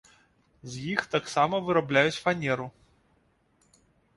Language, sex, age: Belarusian, male, 30-39